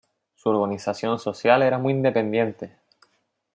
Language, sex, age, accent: Spanish, male, 19-29, España: Sur peninsular (Andalucia, Extremadura, Murcia)